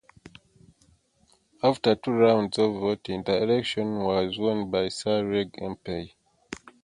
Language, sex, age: English, male, 30-39